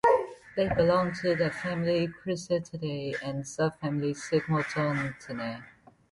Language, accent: English, Malaysian English